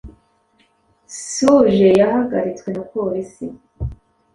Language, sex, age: Kinyarwanda, female, 30-39